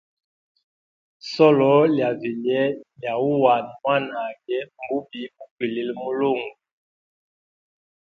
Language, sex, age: Hemba, male, 40-49